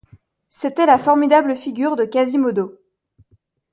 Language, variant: French, Français de métropole